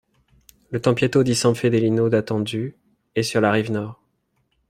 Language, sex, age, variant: French, male, 30-39, Français de métropole